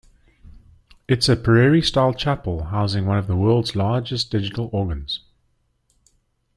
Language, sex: English, male